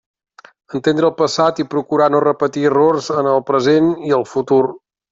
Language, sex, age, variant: Catalan, male, 30-39, Central